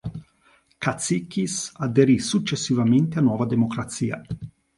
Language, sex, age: Italian, male, 40-49